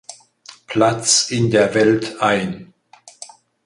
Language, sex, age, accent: German, male, 60-69, Deutschland Deutsch